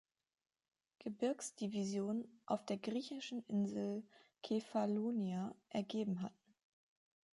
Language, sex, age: German, female, 19-29